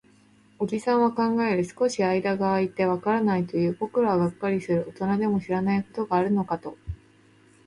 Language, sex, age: Japanese, female, 30-39